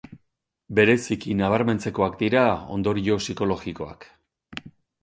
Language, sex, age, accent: Basque, male, 50-59, Erdialdekoa edo Nafarra (Gipuzkoa, Nafarroa)